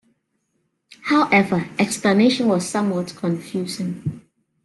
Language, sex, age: English, female, 30-39